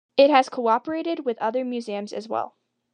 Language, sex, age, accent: English, female, under 19, United States English